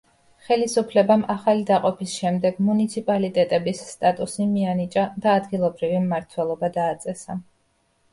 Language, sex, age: Georgian, female, 30-39